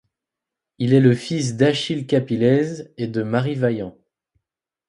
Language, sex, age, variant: French, male, 19-29, Français de métropole